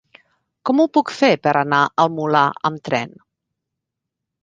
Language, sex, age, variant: Catalan, female, 40-49, Central